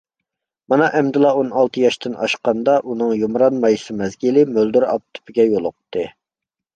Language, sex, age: Uyghur, male, 19-29